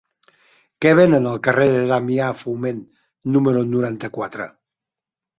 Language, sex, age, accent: Catalan, male, 50-59, Empordanès